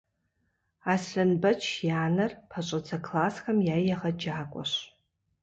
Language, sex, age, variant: Kabardian, female, 40-49, Адыгэбзэ (Къэбэрдей, Кирил, Урысей)